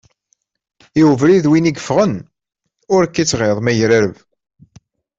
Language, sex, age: Kabyle, male, 30-39